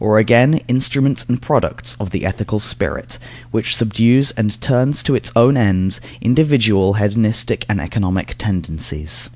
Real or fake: real